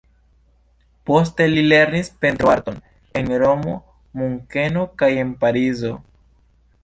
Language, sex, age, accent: Esperanto, male, 19-29, Internacia